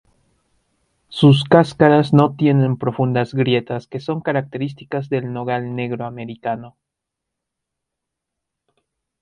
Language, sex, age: Spanish, male, 19-29